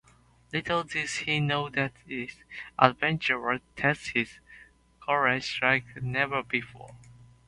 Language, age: English, 19-29